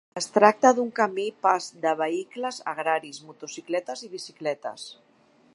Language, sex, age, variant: Catalan, female, 50-59, Central